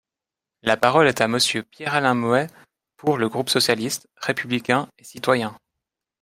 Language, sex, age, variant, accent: French, male, 19-29, Français d'Europe, Français de Suisse